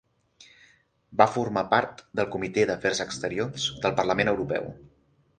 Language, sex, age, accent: Catalan, male, 30-39, central; septentrional